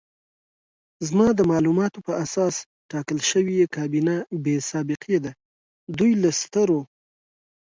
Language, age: Pashto, 30-39